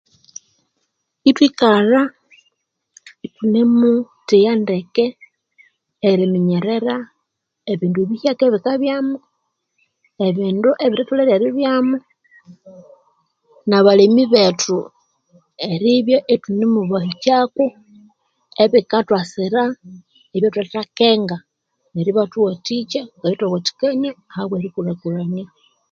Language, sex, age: Konzo, female, 40-49